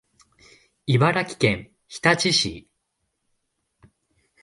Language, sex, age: Japanese, male, 19-29